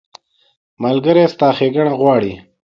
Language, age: Pashto, 19-29